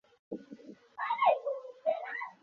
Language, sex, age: Bengali, male, 40-49